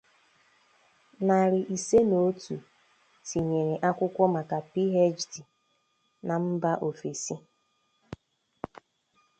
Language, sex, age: Igbo, female, 30-39